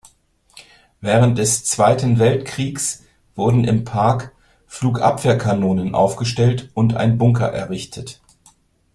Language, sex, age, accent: German, male, 50-59, Deutschland Deutsch